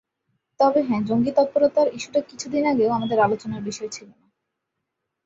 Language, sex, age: Bengali, female, 19-29